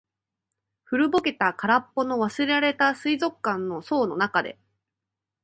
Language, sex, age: Japanese, female, 19-29